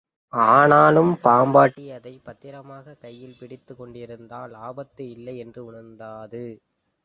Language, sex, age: Tamil, male, 19-29